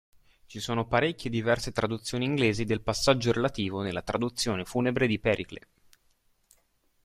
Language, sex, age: Italian, male, under 19